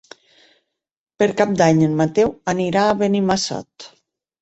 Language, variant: Catalan, Nord-Occidental